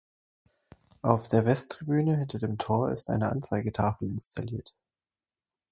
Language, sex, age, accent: German, male, 19-29, Deutschland Deutsch